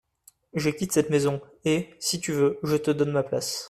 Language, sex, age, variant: French, male, 19-29, Français d'Europe